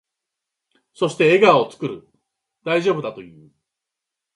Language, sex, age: Japanese, male, 40-49